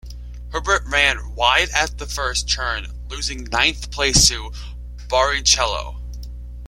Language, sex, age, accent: English, male, under 19, United States English